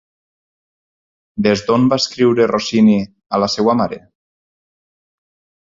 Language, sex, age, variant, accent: Catalan, male, 40-49, Valencià septentrional, valencià